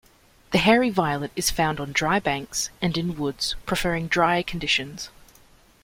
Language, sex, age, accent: English, female, 19-29, Australian English